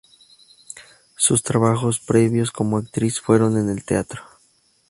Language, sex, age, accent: Spanish, male, 19-29, México